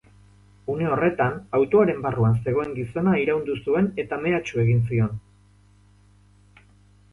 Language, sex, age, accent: Basque, male, 19-29, Erdialdekoa edo Nafarra (Gipuzkoa, Nafarroa)